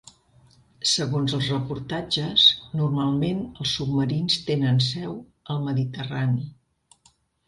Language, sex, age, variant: Catalan, female, 60-69, Central